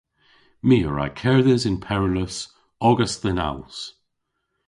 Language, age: Cornish, 50-59